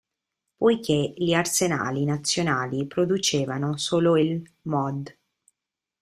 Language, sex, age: Italian, female, 30-39